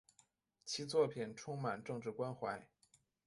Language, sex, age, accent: Chinese, male, 19-29, 出生地：天津市